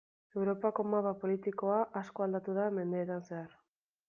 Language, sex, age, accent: Basque, female, 19-29, Mendebalekoa (Araba, Bizkaia, Gipuzkoako mendebaleko herri batzuk)